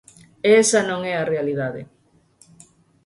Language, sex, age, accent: Galician, female, 50-59, Normativo (estándar)